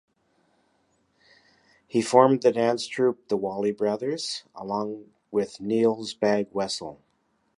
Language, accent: English, Canadian English